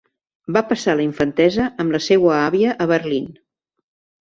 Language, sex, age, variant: Catalan, female, 70-79, Central